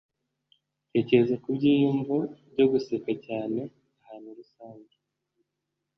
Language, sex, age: Kinyarwanda, male, 19-29